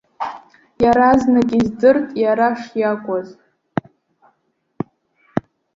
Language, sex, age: Abkhazian, female, under 19